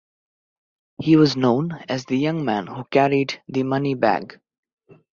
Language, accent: English, India and South Asia (India, Pakistan, Sri Lanka)